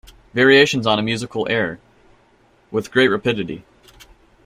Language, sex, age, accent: English, male, 19-29, United States English